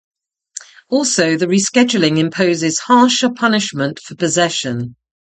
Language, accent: English, England English